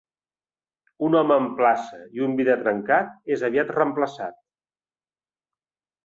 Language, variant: Catalan, Central